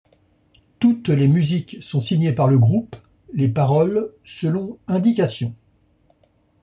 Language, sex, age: French, male, 60-69